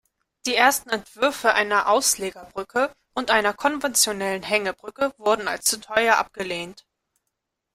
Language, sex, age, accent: German, female, 19-29, Deutschland Deutsch